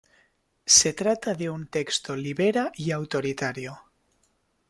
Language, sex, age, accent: Spanish, male, 19-29, España: Norte peninsular (Asturias, Castilla y León, Cantabria, País Vasco, Navarra, Aragón, La Rioja, Guadalajara, Cuenca)